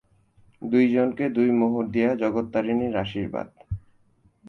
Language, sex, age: Bengali, male, 19-29